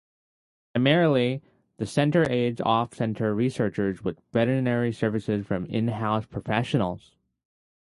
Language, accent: English, United States English